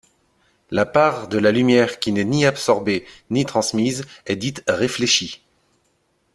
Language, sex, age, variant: French, male, 30-39, Français de métropole